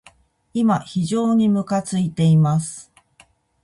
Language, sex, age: Japanese, female, 40-49